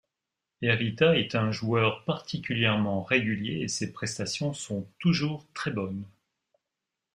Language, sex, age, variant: French, male, 50-59, Français de métropole